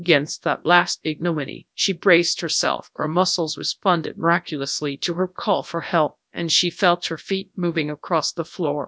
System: TTS, GradTTS